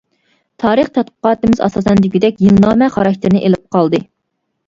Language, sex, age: Uyghur, female, 19-29